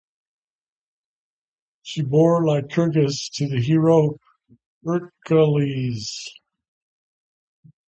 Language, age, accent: English, 60-69, United States English